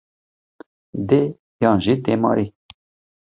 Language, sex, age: Kurdish, male, 40-49